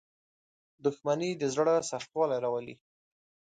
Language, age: Pashto, 19-29